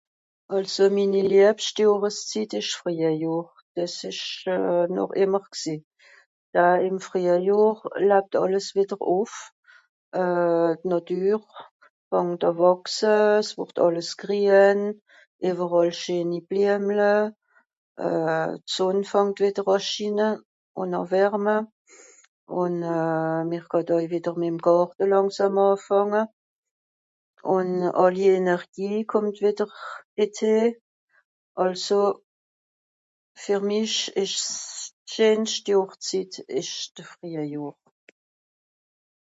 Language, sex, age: Swiss German, female, 50-59